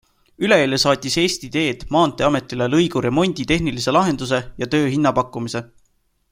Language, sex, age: Estonian, male, 19-29